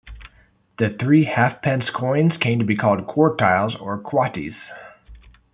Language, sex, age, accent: English, male, 30-39, United States English